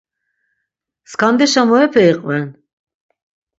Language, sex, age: Laz, female, 60-69